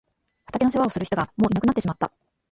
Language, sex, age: Japanese, female, 40-49